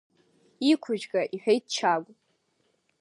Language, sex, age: Abkhazian, female, 30-39